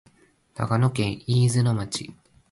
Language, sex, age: Japanese, male, 19-29